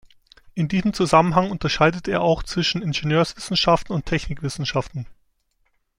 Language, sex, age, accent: German, male, 19-29, Deutschland Deutsch